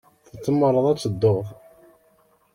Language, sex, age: Kabyle, male, 19-29